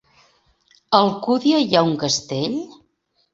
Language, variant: Catalan, Central